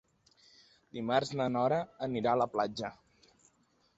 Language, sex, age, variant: Catalan, male, 19-29, Nord-Occidental